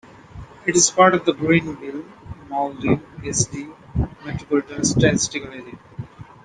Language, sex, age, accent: English, male, 19-29, India and South Asia (India, Pakistan, Sri Lanka)